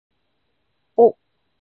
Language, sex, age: Japanese, female, 19-29